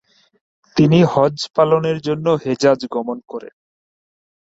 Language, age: Bengali, 30-39